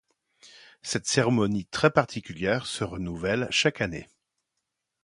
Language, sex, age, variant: French, male, 40-49, Français de métropole